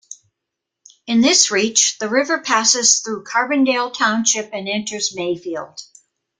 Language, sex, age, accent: English, female, 70-79, United States English